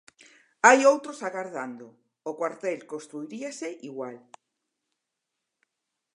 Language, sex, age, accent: Galician, female, 60-69, Normativo (estándar)